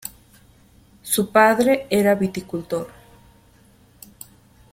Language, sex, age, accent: Spanish, female, 30-39, México